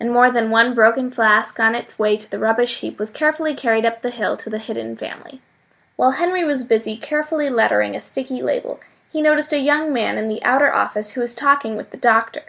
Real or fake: real